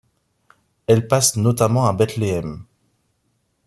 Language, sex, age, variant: French, male, 30-39, Français des départements et régions d'outre-mer